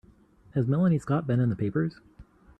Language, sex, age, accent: English, male, 40-49, United States English